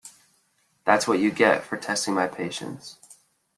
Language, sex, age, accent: English, male, 19-29, United States English